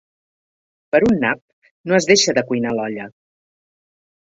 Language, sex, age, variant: Catalan, female, 40-49, Central